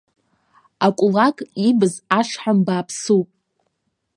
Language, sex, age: Abkhazian, female, 19-29